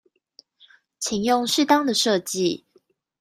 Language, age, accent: Chinese, 19-29, 出生地：臺北市